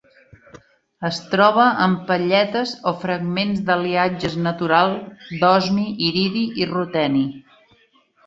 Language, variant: Catalan, Central